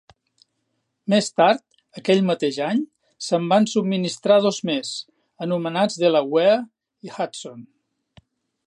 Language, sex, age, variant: Catalan, male, 60-69, Central